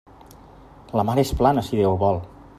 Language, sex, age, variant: Catalan, male, 30-39, Central